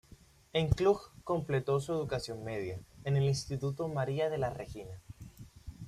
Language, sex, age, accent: Spanish, male, 19-29, Caribe: Cuba, Venezuela, Puerto Rico, República Dominicana, Panamá, Colombia caribeña, México caribeño, Costa del golfo de México